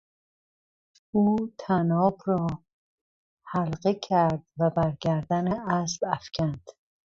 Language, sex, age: Persian, female, 40-49